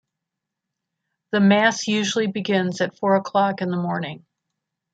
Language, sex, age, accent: English, female, 60-69, United States English